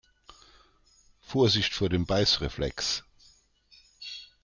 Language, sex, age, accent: German, male, 50-59, Deutschland Deutsch